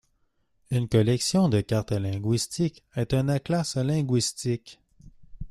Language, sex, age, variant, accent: French, male, 19-29, Français d'Amérique du Nord, Français du Canada